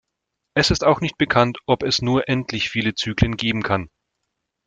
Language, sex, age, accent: German, male, 30-39, Deutschland Deutsch